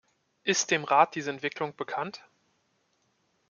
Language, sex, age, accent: German, male, 19-29, Deutschland Deutsch